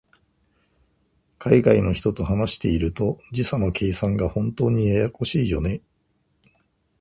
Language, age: Japanese, 50-59